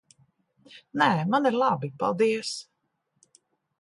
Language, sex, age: Latvian, female, 60-69